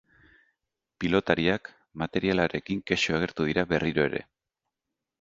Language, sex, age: Basque, male, 40-49